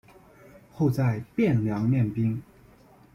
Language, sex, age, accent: Chinese, male, 30-39, 出生地：湖南省